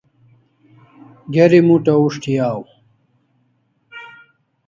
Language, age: Kalasha, 40-49